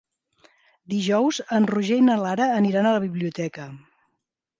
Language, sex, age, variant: Catalan, female, 50-59, Central